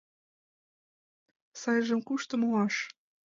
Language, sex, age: Mari, female, 19-29